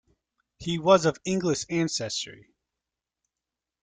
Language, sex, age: English, male, 30-39